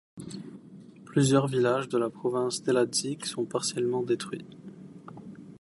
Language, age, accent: French, 19-29, Français du Maroc